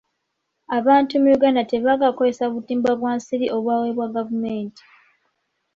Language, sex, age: Ganda, female, 19-29